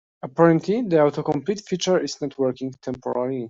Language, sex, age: English, male, 30-39